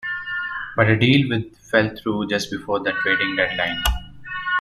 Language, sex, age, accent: English, male, 19-29, India and South Asia (India, Pakistan, Sri Lanka)